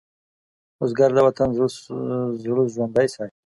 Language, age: Pashto, 19-29